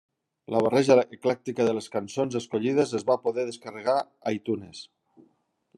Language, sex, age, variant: Catalan, male, 40-49, Central